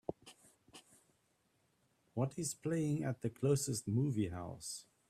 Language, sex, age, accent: English, male, 60-69, Southern African (South Africa, Zimbabwe, Namibia)